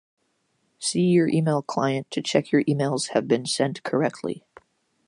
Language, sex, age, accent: English, male, under 19, United States English